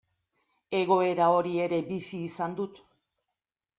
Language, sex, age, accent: Basque, female, 60-69, Erdialdekoa edo Nafarra (Gipuzkoa, Nafarroa)